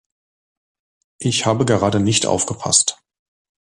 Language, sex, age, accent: German, male, 40-49, Deutschland Deutsch